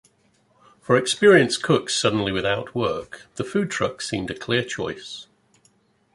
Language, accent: English, England English